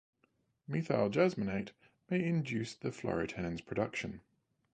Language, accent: English, Australian English